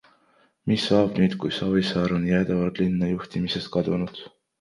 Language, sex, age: Estonian, male, 19-29